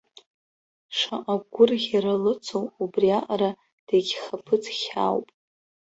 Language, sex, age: Abkhazian, female, under 19